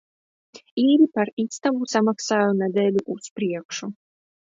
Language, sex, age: Latvian, female, 19-29